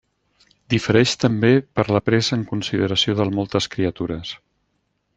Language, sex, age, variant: Catalan, male, 60-69, Central